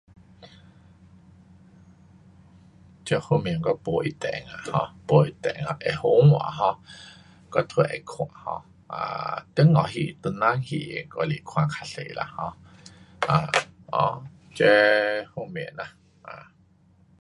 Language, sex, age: Pu-Xian Chinese, male, 50-59